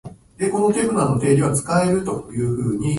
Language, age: Japanese, 19-29